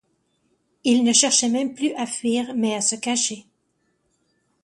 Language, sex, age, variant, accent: French, female, 50-59, Français d'Amérique du Nord, Français du Canada